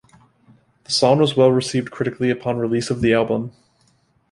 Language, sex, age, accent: English, male, 30-39, United States English